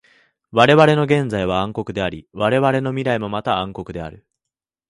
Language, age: Japanese, 19-29